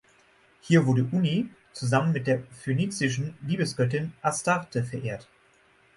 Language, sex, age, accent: German, male, 19-29, Deutschland Deutsch; Norddeutsch